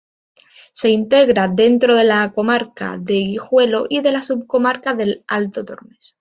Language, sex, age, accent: Spanish, female, 19-29, España: Norte peninsular (Asturias, Castilla y León, Cantabria, País Vasco, Navarra, Aragón, La Rioja, Guadalajara, Cuenca)